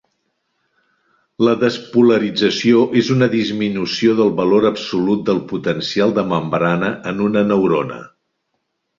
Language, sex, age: Catalan, male, 60-69